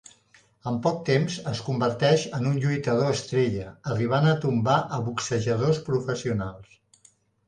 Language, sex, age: Catalan, male, 60-69